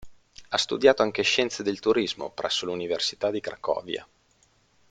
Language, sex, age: Italian, male, 30-39